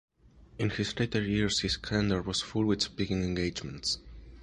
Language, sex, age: English, male, under 19